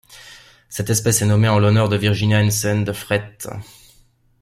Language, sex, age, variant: French, male, 30-39, Français de métropole